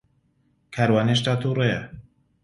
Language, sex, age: Central Kurdish, male, 19-29